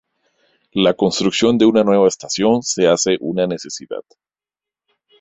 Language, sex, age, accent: Spanish, male, 40-49, América central